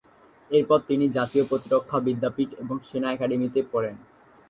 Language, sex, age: Bengali, male, under 19